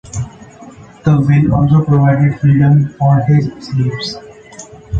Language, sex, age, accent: English, male, 19-29, India and South Asia (India, Pakistan, Sri Lanka)